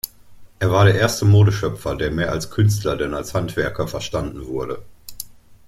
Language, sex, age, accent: German, male, 40-49, Deutschland Deutsch